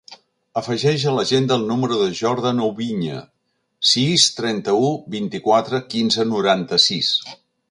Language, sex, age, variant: Catalan, male, 60-69, Central